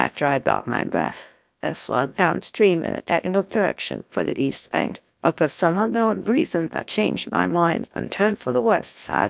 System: TTS, GlowTTS